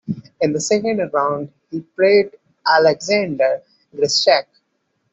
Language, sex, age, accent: English, male, 30-39, India and South Asia (India, Pakistan, Sri Lanka)